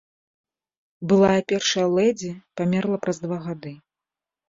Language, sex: Belarusian, female